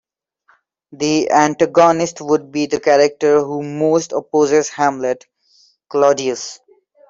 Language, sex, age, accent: English, male, 19-29, India and South Asia (India, Pakistan, Sri Lanka)